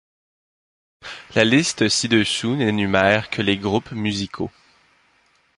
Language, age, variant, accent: French, 19-29, Français d'Amérique du Nord, Français du Canada